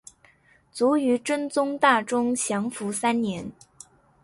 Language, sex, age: Chinese, female, 19-29